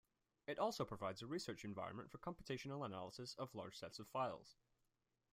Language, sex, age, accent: English, male, 19-29, England English